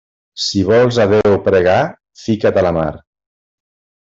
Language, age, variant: Catalan, 50-59, Central